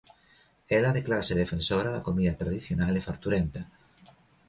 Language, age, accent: Galician, 40-49, Normativo (estándar)